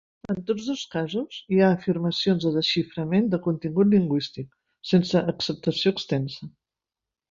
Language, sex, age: Catalan, female, 50-59